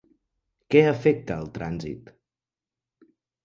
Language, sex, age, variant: Catalan, male, 19-29, Central